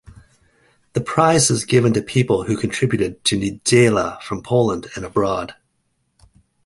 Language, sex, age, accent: English, male, 40-49, United States English